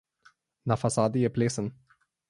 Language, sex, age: Slovenian, male, 19-29